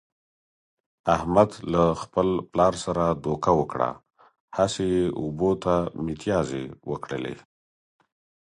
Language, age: Pashto, 40-49